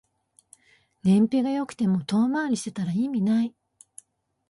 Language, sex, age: Japanese, female, 50-59